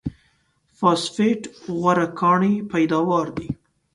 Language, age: Pashto, 19-29